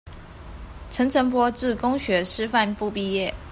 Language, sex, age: Chinese, female, 30-39